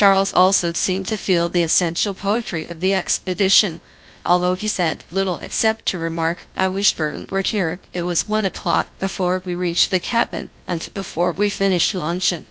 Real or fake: fake